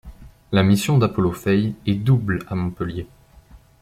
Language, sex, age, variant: French, male, 19-29, Français de métropole